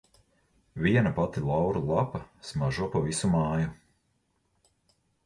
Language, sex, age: Latvian, male, 40-49